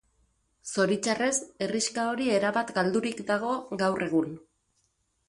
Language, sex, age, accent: Basque, female, 40-49, Mendebalekoa (Araba, Bizkaia, Gipuzkoako mendebaleko herri batzuk)